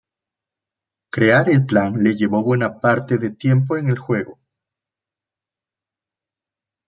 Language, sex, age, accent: Spanish, male, 30-39, México